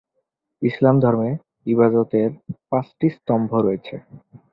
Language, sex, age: Bengali, male, 19-29